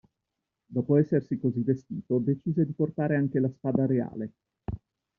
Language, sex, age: Italian, male, 50-59